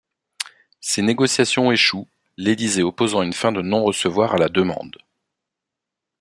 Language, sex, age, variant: French, male, 40-49, Français de métropole